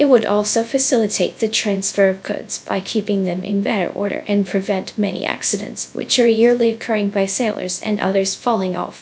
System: TTS, GradTTS